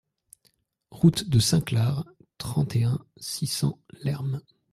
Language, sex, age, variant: French, male, 30-39, Français de métropole